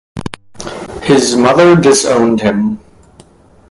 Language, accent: English, United States English